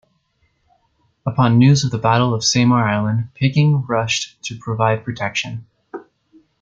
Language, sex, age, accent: English, male, 19-29, United States English